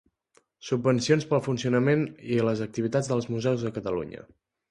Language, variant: Catalan, Central